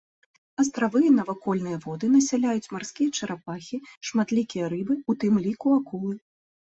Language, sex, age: Belarusian, female, 30-39